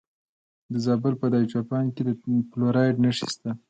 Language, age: Pashto, 19-29